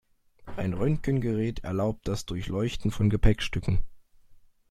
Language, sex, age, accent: German, male, under 19, Deutschland Deutsch